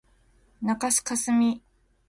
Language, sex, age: Japanese, female, 40-49